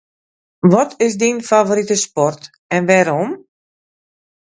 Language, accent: Western Frisian, Wâldfrysk